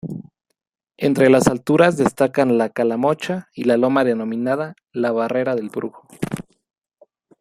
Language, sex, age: Spanish, male, 19-29